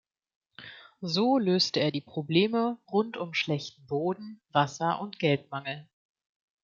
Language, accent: German, Deutschland Deutsch